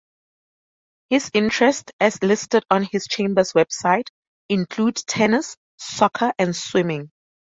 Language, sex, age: English, female, 19-29